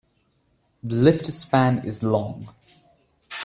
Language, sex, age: English, male, 19-29